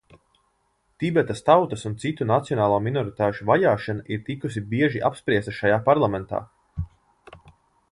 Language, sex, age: Latvian, male, 19-29